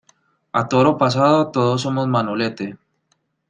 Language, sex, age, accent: Spanish, male, 30-39, Caribe: Cuba, Venezuela, Puerto Rico, República Dominicana, Panamá, Colombia caribeña, México caribeño, Costa del golfo de México